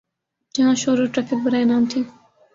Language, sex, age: Urdu, male, 19-29